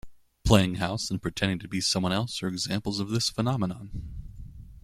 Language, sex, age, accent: English, male, 30-39, United States English